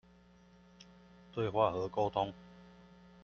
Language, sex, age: Chinese, male, 40-49